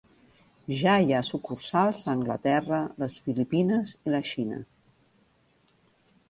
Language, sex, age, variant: Catalan, female, 40-49, Central